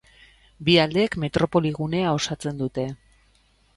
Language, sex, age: Basque, female, 40-49